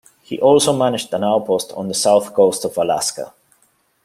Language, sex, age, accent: English, male, 40-49, England English